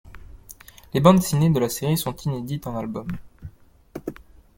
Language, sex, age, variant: French, male, 19-29, Français de métropole